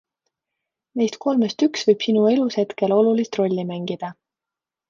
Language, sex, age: Estonian, female, 30-39